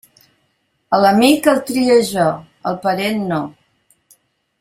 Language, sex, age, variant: Catalan, female, 60-69, Central